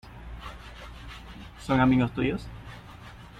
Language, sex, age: Spanish, male, 30-39